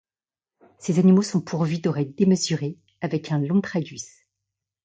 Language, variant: French, Français de métropole